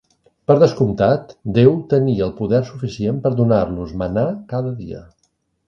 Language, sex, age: Catalan, male, 60-69